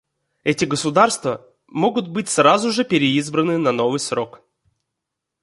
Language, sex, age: Russian, male, 19-29